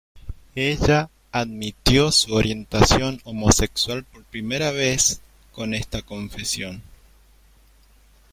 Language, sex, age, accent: Spanish, male, 19-29, Rioplatense: Argentina, Uruguay, este de Bolivia, Paraguay